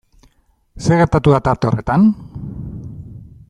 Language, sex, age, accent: Basque, male, 40-49, Mendebalekoa (Araba, Bizkaia, Gipuzkoako mendebaleko herri batzuk)